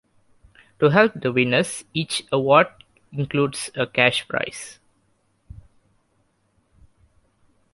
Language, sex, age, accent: English, male, under 19, Malaysian English